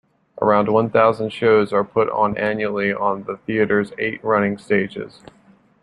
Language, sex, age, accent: English, male, 30-39, United States English